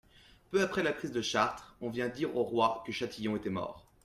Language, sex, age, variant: French, male, 19-29, Français de métropole